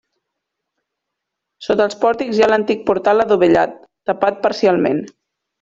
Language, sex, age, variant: Catalan, female, 40-49, Nord-Occidental